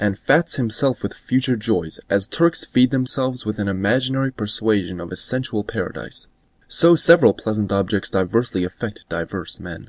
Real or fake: real